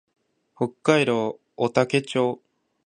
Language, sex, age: Japanese, male, 19-29